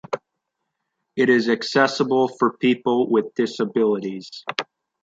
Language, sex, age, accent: English, male, under 19, United States English